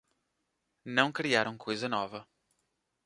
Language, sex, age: Portuguese, male, 30-39